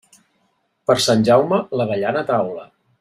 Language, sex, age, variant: Catalan, male, 40-49, Central